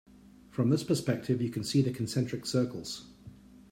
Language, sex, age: English, male, 40-49